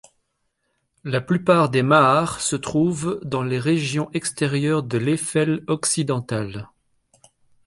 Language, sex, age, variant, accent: French, male, 30-39, Français d'Europe, Français de Belgique